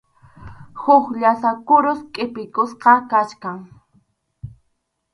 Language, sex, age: Arequipa-La Unión Quechua, female, under 19